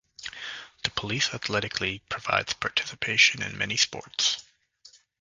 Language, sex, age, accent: English, male, 19-29, United States English